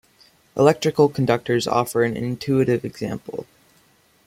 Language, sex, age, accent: English, male, under 19, United States English